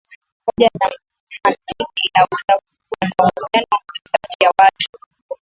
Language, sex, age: Swahili, female, 19-29